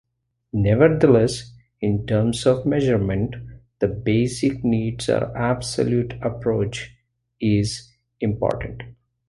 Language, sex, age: English, male, 40-49